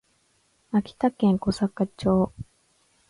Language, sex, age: Japanese, female, 19-29